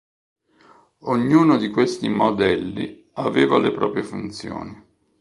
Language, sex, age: Italian, male, 50-59